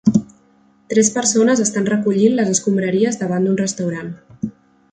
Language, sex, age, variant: Catalan, female, 19-29, Central